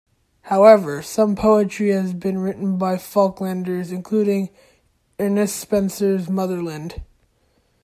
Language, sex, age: English, male, under 19